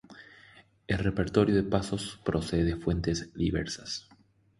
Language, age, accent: Spanish, 30-39, Rioplatense: Argentina, Uruguay, este de Bolivia, Paraguay